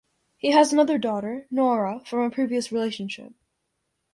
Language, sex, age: English, female, under 19